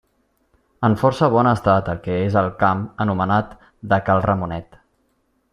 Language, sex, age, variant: Catalan, male, 30-39, Septentrional